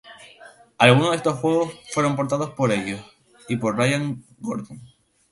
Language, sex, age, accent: Spanish, male, 19-29, España: Islas Canarias